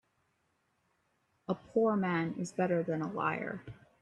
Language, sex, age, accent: English, male, under 19, Canadian English